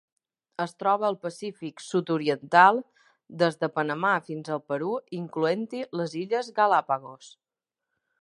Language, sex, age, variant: Catalan, female, 30-39, Balear